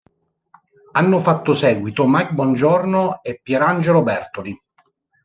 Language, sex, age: Italian, male, 40-49